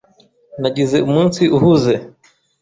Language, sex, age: Kinyarwanda, male, 19-29